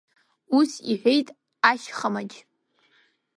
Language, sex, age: Abkhazian, female, under 19